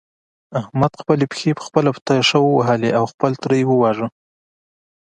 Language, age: Pashto, 19-29